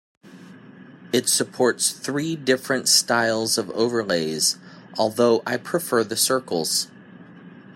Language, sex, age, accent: English, male, 30-39, United States English